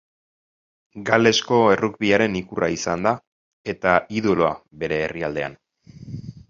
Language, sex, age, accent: Basque, male, 30-39, Mendebalekoa (Araba, Bizkaia, Gipuzkoako mendebaleko herri batzuk)